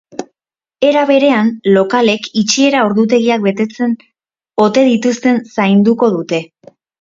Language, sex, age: Basque, female, 19-29